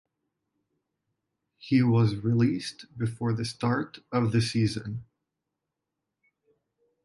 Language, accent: English, United States English